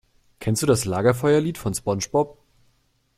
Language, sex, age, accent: German, male, 19-29, Deutschland Deutsch